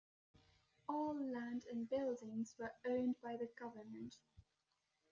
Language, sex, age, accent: English, female, under 19, England English